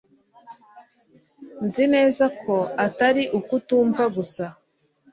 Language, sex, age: Kinyarwanda, female, 30-39